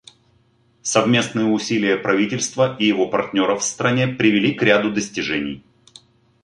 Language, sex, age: Russian, male, 40-49